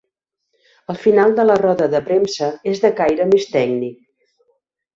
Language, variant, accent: Catalan, Central, central